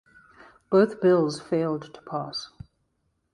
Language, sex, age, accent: English, female, 30-39, Southern African (South Africa, Zimbabwe, Namibia)